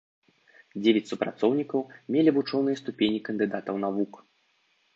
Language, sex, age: Belarusian, male, 19-29